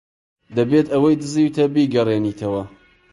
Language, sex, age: Central Kurdish, male, 30-39